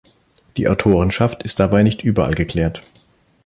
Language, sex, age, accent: German, male, 30-39, Deutschland Deutsch